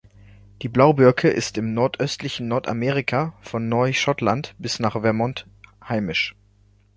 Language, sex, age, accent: German, male, 19-29, Deutschland Deutsch